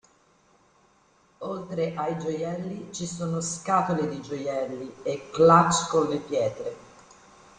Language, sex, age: Italian, female, 50-59